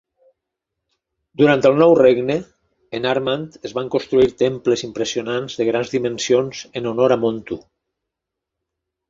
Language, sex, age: Catalan, male, 50-59